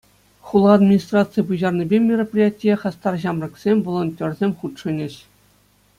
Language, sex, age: Chuvash, male, 40-49